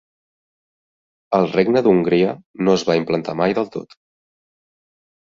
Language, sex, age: Catalan, male, 30-39